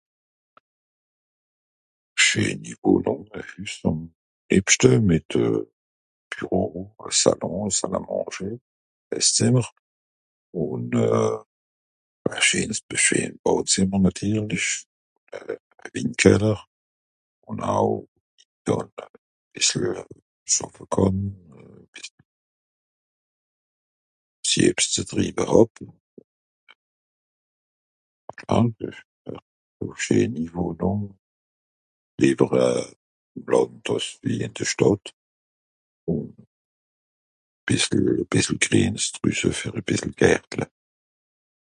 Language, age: Swiss German, 70-79